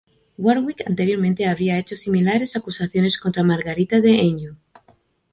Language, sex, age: Spanish, female, 19-29